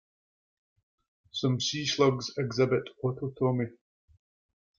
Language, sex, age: English, male, 40-49